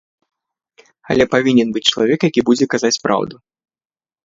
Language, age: Belarusian, 40-49